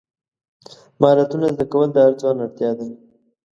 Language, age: Pashto, 19-29